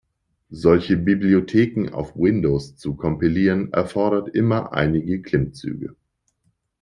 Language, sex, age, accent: German, male, 40-49, Deutschland Deutsch